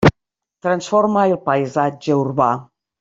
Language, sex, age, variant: Catalan, female, 50-59, Nord-Occidental